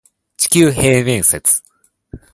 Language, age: Japanese, 19-29